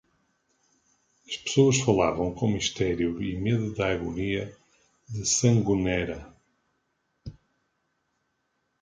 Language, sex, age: Portuguese, male, 40-49